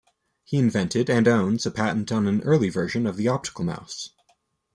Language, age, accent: English, 19-29, United States English